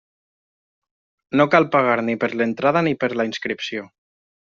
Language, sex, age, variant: Catalan, male, 19-29, Nord-Occidental